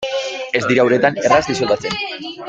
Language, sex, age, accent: Basque, male, 19-29, Mendebalekoa (Araba, Bizkaia, Gipuzkoako mendebaleko herri batzuk)